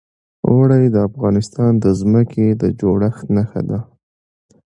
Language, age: Pashto, 19-29